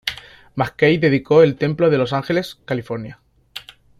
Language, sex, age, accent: Spanish, male, 19-29, España: Sur peninsular (Andalucia, Extremadura, Murcia)